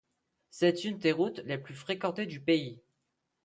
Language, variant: French, Français de métropole